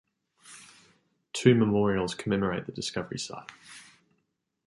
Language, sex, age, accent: English, male, 19-29, Australian English